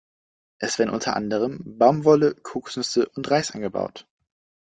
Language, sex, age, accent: German, male, 19-29, Deutschland Deutsch